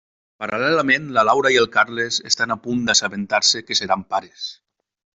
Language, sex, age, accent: Catalan, male, 30-39, valencià